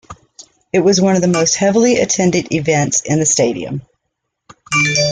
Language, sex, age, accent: English, female, 50-59, United States English